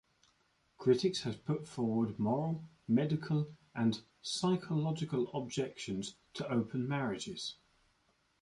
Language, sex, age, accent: English, male, 30-39, England English